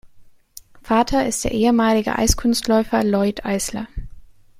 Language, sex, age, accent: German, female, 19-29, Deutschland Deutsch